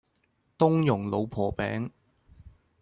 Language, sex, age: Cantonese, male, 19-29